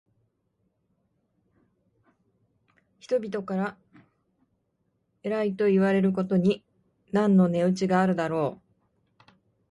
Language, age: Japanese, 40-49